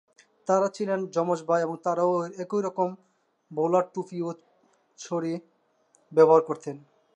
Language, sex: Bengali, male